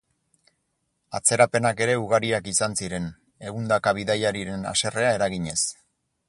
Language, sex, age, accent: Basque, male, 40-49, Erdialdekoa edo Nafarra (Gipuzkoa, Nafarroa)